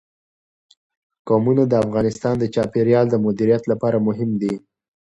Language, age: Pashto, 19-29